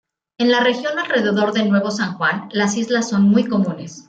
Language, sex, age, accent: Spanish, female, 40-49, México